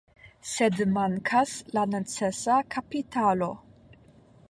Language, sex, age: Esperanto, female, 19-29